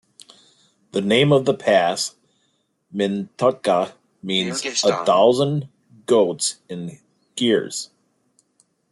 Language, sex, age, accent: English, male, 60-69, United States English